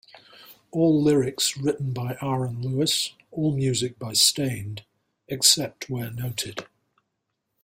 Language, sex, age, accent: English, male, 50-59, England English